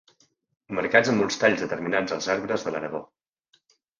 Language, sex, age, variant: Catalan, male, 19-29, Central